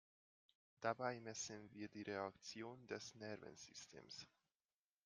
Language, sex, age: German, male, 30-39